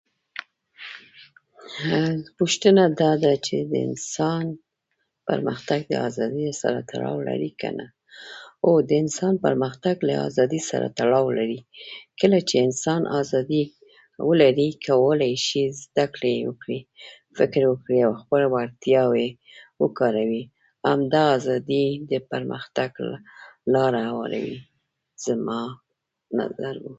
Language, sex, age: Pashto, female, 50-59